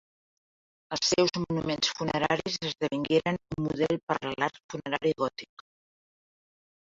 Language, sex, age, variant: Catalan, female, 70-79, Central